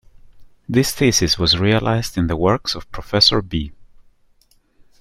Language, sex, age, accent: English, male, 30-39, England English